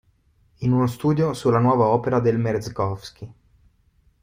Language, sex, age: Italian, male, 19-29